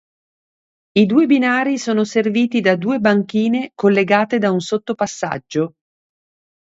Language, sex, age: Italian, female, 40-49